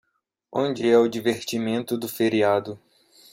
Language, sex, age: Portuguese, male, 19-29